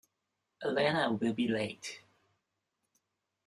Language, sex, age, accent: English, male, 30-39, United States English